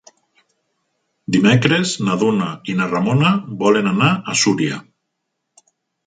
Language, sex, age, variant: Catalan, male, 50-59, Nord-Occidental